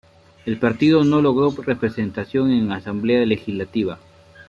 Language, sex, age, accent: Spanish, male, 40-49, Andino-Pacífico: Colombia, Perú, Ecuador, oeste de Bolivia y Venezuela andina